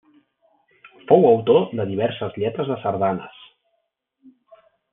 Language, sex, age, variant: Catalan, male, 40-49, Central